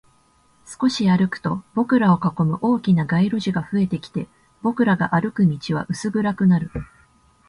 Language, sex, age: Japanese, female, 19-29